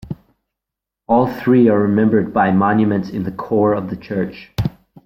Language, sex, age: English, male, 19-29